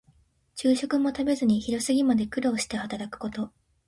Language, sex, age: Japanese, female, 19-29